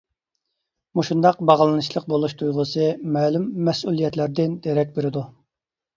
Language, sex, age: Uyghur, male, 30-39